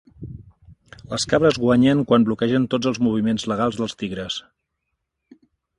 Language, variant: Catalan, Central